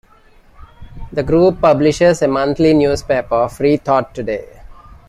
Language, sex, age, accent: English, male, 40-49, India and South Asia (India, Pakistan, Sri Lanka)